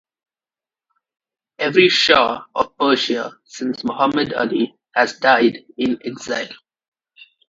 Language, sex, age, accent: English, male, under 19, India and South Asia (India, Pakistan, Sri Lanka)